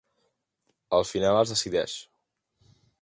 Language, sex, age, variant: Catalan, male, under 19, Central